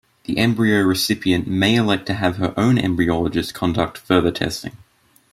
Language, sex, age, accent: English, male, under 19, Australian English